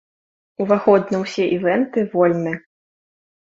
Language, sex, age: Belarusian, female, under 19